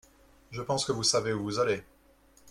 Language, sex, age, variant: French, male, 30-39, Français de métropole